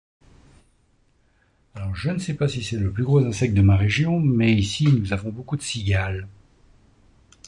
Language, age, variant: French, 70-79, Français de métropole